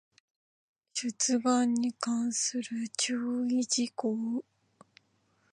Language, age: Japanese, 19-29